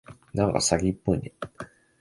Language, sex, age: Japanese, male, 19-29